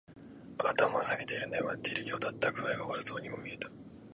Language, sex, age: Japanese, male, 19-29